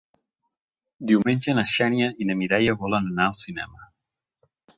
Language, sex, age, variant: Catalan, male, 30-39, Central